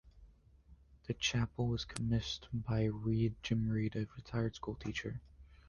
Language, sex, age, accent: English, male, under 19, United States English